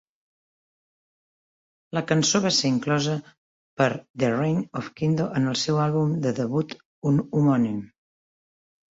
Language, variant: Catalan, Septentrional